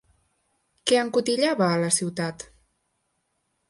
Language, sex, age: Catalan, female, 19-29